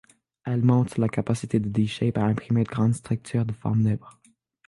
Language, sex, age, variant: French, male, under 19, Français de métropole